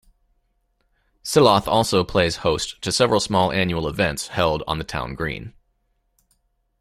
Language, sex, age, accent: English, male, 40-49, United States English